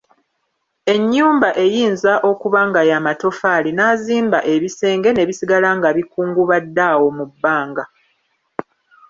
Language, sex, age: Ganda, female, 30-39